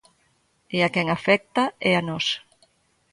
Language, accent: Galician, Atlántico (seseo e gheada)